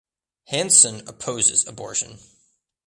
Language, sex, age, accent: English, male, 19-29, United States English